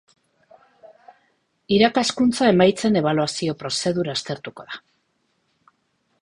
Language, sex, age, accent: Basque, female, 50-59, Mendebalekoa (Araba, Bizkaia, Gipuzkoako mendebaleko herri batzuk)